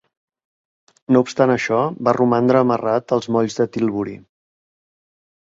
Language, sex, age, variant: Catalan, male, 40-49, Central